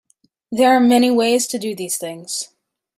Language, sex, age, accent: English, female, 30-39, United States English